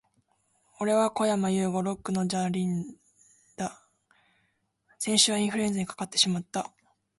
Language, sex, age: Japanese, female, 19-29